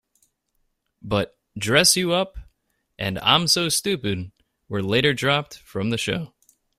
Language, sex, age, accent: English, male, 19-29, United States English